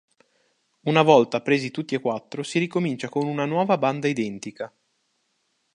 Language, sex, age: Italian, male, 19-29